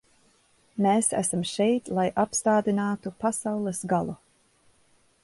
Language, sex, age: Latvian, female, 30-39